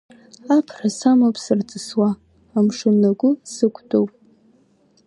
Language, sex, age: Abkhazian, female, under 19